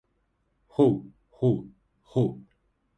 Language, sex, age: Japanese, male, 19-29